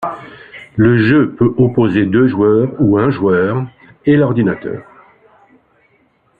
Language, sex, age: French, male, 60-69